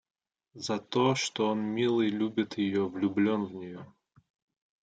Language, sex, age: Russian, male, 30-39